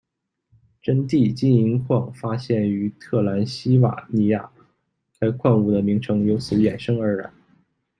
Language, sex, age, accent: Chinese, male, 19-29, 出生地：吉林省